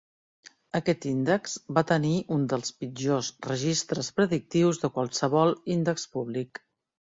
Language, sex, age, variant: Catalan, female, 50-59, Central